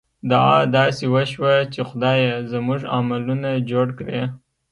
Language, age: Pashto, 19-29